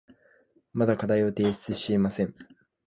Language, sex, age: Japanese, male, 19-29